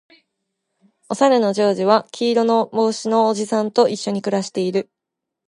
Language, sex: Japanese, female